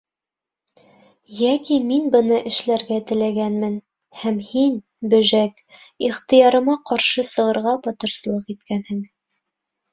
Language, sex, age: Bashkir, female, 19-29